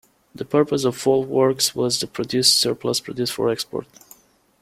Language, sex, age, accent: English, male, 30-39, United States English